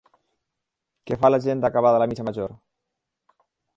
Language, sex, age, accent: Catalan, male, 50-59, valencià